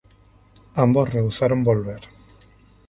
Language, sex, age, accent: Spanish, male, 19-29, España: Islas Canarias